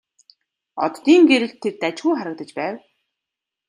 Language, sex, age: Mongolian, female, 30-39